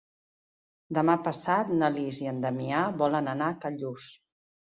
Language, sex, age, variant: Catalan, female, 50-59, Central